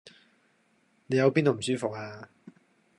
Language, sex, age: Cantonese, male, 19-29